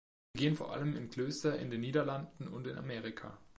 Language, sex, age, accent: German, male, 19-29, Deutschland Deutsch